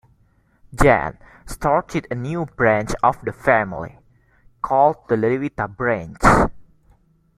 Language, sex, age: English, male, under 19